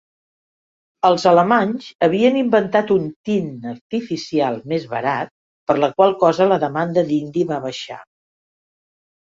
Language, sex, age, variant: Catalan, female, 60-69, Central